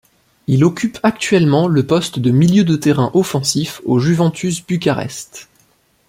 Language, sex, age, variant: French, male, 19-29, Français de métropole